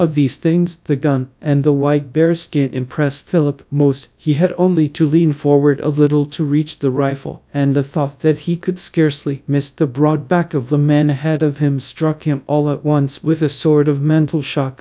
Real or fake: fake